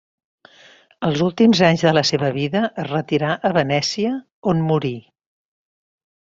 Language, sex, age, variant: Catalan, female, 60-69, Central